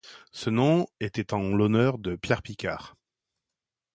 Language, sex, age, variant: French, male, 40-49, Français de métropole